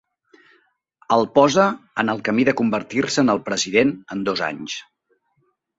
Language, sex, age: Catalan, male, 50-59